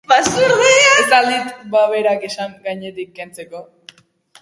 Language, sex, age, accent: Basque, female, 90+, Erdialdekoa edo Nafarra (Gipuzkoa, Nafarroa)